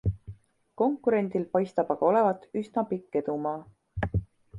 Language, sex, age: Estonian, female, 19-29